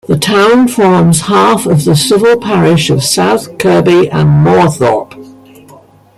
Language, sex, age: English, female, 70-79